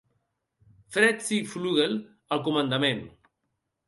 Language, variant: Catalan, Central